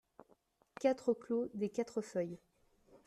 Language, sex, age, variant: French, female, 19-29, Français de métropole